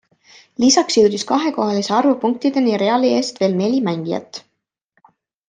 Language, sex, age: Estonian, female, 19-29